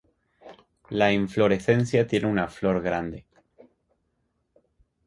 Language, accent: Spanish, México